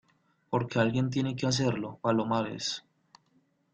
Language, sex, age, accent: Spanish, male, 30-39, Caribe: Cuba, Venezuela, Puerto Rico, República Dominicana, Panamá, Colombia caribeña, México caribeño, Costa del golfo de México